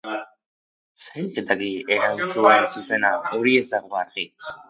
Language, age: Basque, under 19